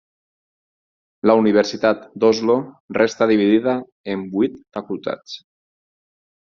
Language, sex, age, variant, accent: Catalan, male, 40-49, Valencià septentrional, valencià